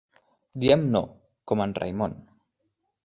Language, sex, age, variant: Catalan, male, under 19, Nord-Occidental